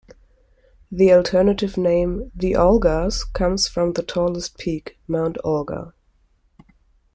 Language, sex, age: English, female, 19-29